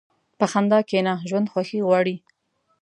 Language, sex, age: Pashto, female, 19-29